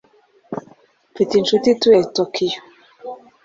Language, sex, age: Kinyarwanda, female, 30-39